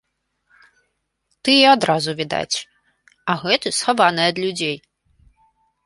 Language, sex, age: Belarusian, female, 40-49